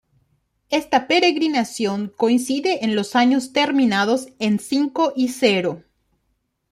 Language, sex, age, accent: Spanish, female, 30-39, Rioplatense: Argentina, Uruguay, este de Bolivia, Paraguay